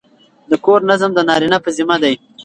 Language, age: Pashto, 19-29